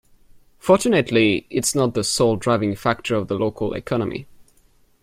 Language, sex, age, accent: English, male, 19-29, United States English